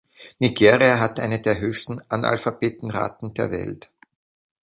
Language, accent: German, Österreichisches Deutsch